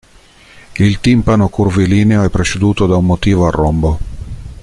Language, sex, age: Italian, male, 50-59